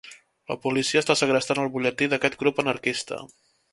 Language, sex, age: Catalan, male, 19-29